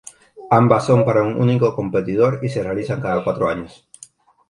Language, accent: Spanish, Caribe: Cuba, Venezuela, Puerto Rico, República Dominicana, Panamá, Colombia caribeña, México caribeño, Costa del golfo de México